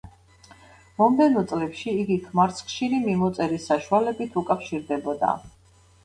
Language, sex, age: Georgian, female, 50-59